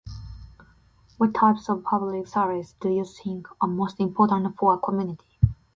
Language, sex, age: English, female, 19-29